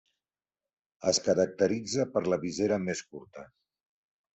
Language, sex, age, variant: Catalan, male, 60-69, Central